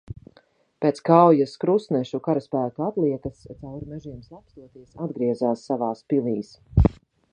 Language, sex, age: Latvian, female, 30-39